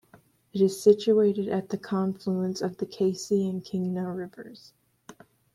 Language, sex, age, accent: English, female, under 19, United States English